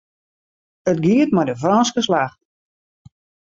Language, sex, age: Western Frisian, female, 50-59